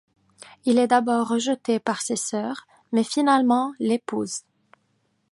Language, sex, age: French, female, 19-29